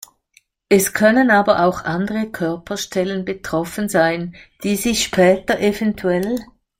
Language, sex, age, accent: German, female, 60-69, Schweizerdeutsch